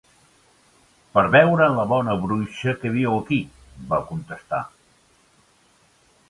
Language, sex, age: Catalan, male, 60-69